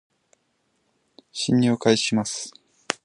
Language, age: Japanese, 19-29